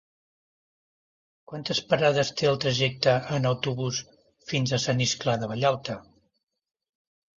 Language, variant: Catalan, Central